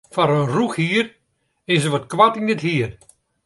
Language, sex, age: Western Frisian, male, 70-79